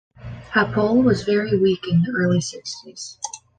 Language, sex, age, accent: English, female, 19-29, Canadian English